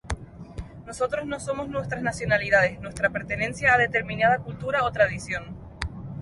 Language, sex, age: Spanish, female, 19-29